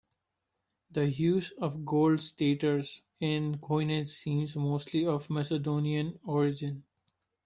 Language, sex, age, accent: English, male, 19-29, India and South Asia (India, Pakistan, Sri Lanka)